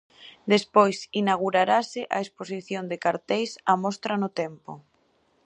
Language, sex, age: Galician, female, 19-29